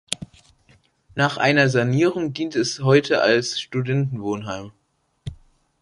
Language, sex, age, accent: German, male, under 19, Deutschland Deutsch